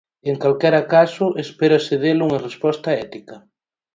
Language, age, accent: Galician, 19-29, Oriental (común en zona oriental)